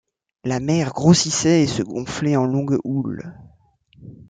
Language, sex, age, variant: French, male, 19-29, Français de métropole